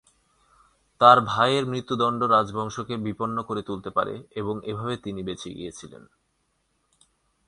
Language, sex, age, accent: Bengali, male, 19-29, Bangladeshi